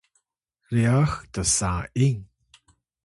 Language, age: Atayal, 30-39